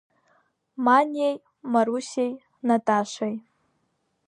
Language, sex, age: Abkhazian, female, under 19